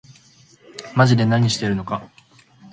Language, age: Japanese, 19-29